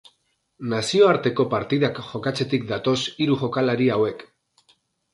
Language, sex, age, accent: Basque, male, 30-39, Mendebalekoa (Araba, Bizkaia, Gipuzkoako mendebaleko herri batzuk)